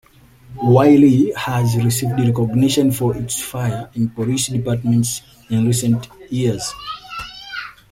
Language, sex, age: English, male, 19-29